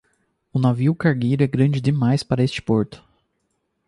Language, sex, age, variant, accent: Portuguese, male, 19-29, Portuguese (Brasil), Paulista